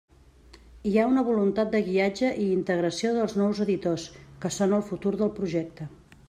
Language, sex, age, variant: Catalan, female, 50-59, Central